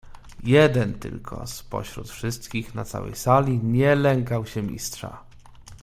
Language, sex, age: Polish, male, 30-39